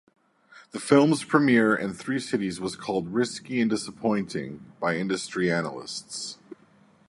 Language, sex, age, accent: English, male, 30-39, United States English